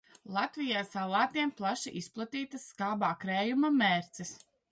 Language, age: Latvian, 30-39